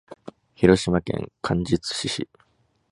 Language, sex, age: Japanese, male, 19-29